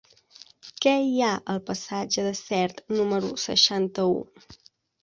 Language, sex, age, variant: Catalan, female, 30-39, Central